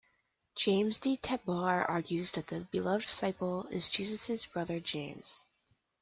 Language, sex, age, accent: English, female, under 19, United States English